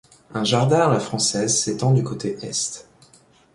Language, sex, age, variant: French, male, 19-29, Français de métropole